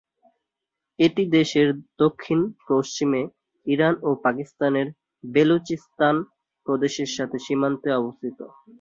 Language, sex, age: Bengali, male, 19-29